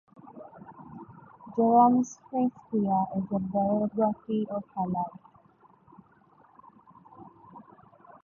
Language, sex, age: English, female, 19-29